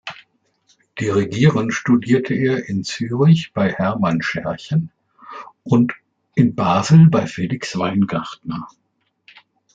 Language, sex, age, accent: German, male, 60-69, Deutschland Deutsch